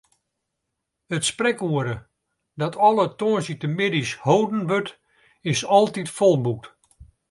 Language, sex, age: Western Frisian, male, 70-79